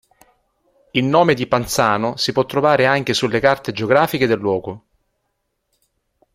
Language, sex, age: Italian, male, 50-59